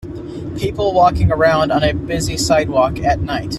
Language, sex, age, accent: English, male, 19-29, United States English